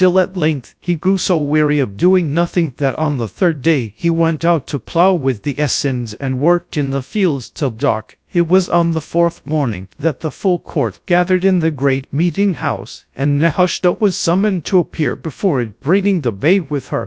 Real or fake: fake